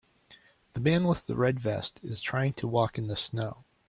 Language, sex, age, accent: English, male, 40-49, United States English